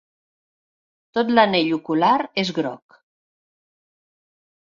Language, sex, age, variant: Catalan, female, 40-49, Central